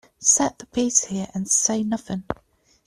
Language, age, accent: English, 19-29, England English